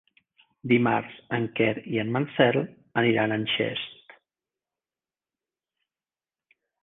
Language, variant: Catalan, Central